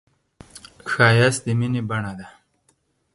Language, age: Pashto, 30-39